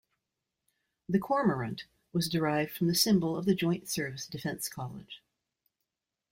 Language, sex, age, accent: English, female, 60-69, United States English